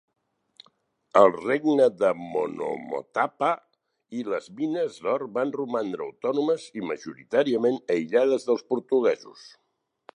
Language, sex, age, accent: Catalan, male, 60-69, Barceloní